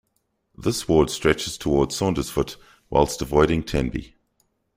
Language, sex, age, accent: English, male, 30-39, Southern African (South Africa, Zimbabwe, Namibia)